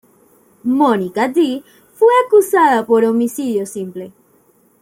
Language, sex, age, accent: Spanish, female, 19-29, México